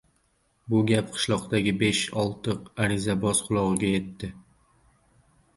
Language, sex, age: Uzbek, male, under 19